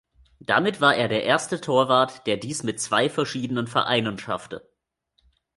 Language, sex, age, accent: German, male, 19-29, Deutschland Deutsch